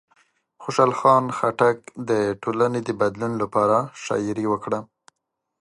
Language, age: Pashto, 19-29